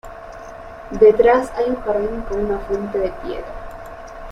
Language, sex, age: Spanish, female, 19-29